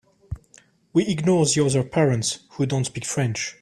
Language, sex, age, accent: English, male, 30-39, England English